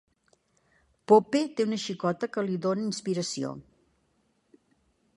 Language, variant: Catalan, Central